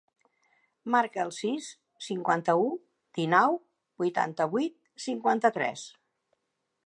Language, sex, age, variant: Catalan, female, 70-79, Central